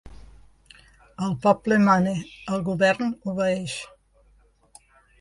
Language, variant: Catalan, Central